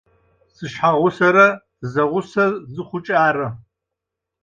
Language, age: Adyghe, 70-79